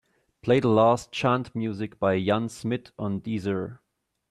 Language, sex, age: English, male, 19-29